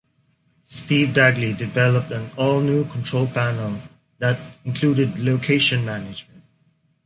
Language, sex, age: English, male, 19-29